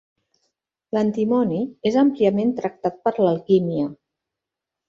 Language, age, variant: Catalan, 50-59, Central